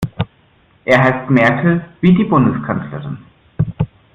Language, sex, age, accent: German, male, 19-29, Deutschland Deutsch